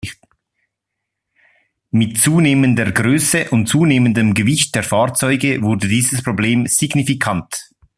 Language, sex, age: German, male, 30-39